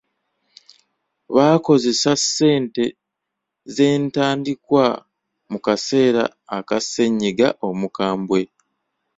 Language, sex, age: Ganda, male, 30-39